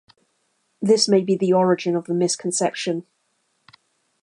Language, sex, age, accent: English, female, 19-29, England English